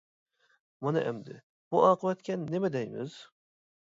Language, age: Uyghur, 19-29